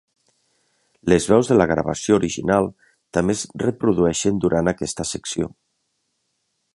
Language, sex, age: Catalan, male, 40-49